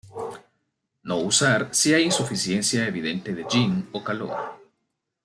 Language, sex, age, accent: Spanish, male, 19-29, América central